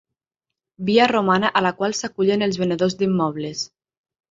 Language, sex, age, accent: Catalan, female, 19-29, Lleidatà